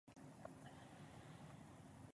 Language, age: English, 19-29